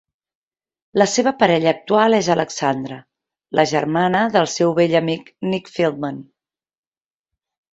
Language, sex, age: Catalan, female, 40-49